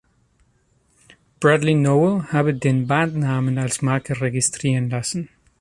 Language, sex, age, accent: German, male, 30-39, Deutschland Deutsch